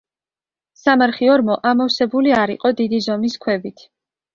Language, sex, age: Georgian, female, 19-29